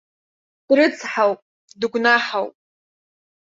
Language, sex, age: Abkhazian, female, under 19